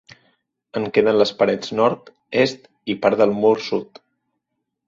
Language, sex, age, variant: Catalan, male, 30-39, Central